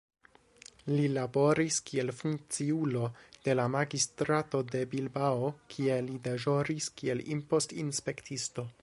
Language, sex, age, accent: Esperanto, male, 19-29, Internacia